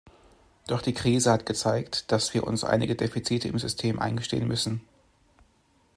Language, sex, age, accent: German, male, 30-39, Deutschland Deutsch